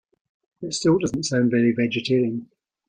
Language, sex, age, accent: English, male, 50-59, Scottish English